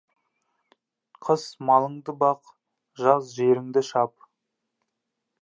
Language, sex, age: Kazakh, male, 19-29